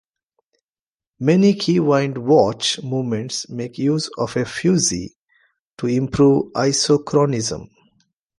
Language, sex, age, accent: English, male, 40-49, India and South Asia (India, Pakistan, Sri Lanka)